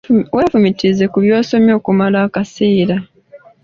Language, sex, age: Ganda, female, 19-29